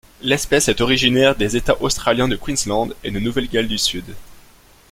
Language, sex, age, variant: French, male, 19-29, Français de métropole